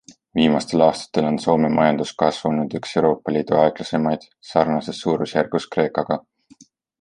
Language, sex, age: Estonian, male, 19-29